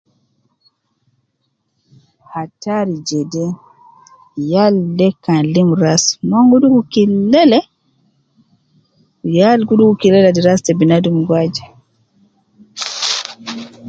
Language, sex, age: Nubi, female, 30-39